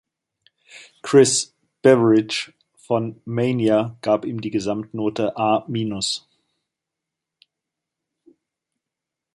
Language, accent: German, Deutschland Deutsch